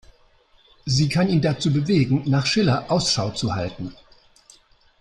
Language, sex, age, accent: German, male, 60-69, Deutschland Deutsch